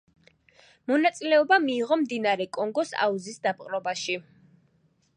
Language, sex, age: Georgian, female, 19-29